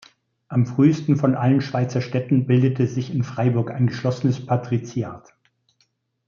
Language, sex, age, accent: German, male, 50-59, Deutschland Deutsch